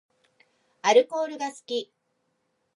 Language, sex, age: Japanese, female, 50-59